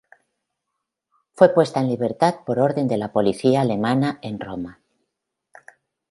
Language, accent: Spanish, España: Centro-Sur peninsular (Madrid, Toledo, Castilla-La Mancha)